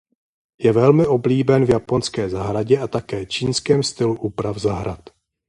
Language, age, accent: Czech, 40-49, pražský